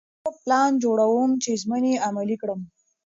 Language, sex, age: Pashto, female, 30-39